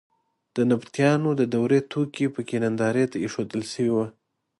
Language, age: Pashto, 19-29